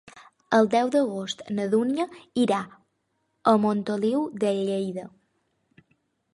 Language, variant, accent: Catalan, Balear, mallorquí